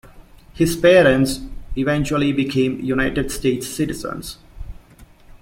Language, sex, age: English, male, 19-29